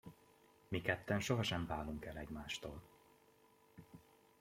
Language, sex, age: Hungarian, male, 19-29